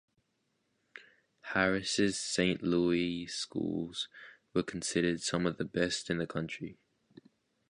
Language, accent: English, Australian English